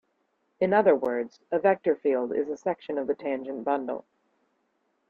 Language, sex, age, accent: English, female, 19-29, United States English